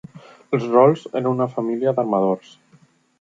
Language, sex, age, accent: Catalan, male, 19-29, valencià